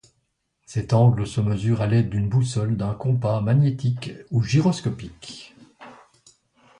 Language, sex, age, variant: French, male, 60-69, Français de métropole